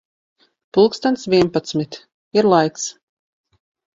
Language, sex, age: Latvian, female, 30-39